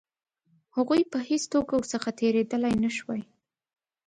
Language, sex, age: Pashto, female, 19-29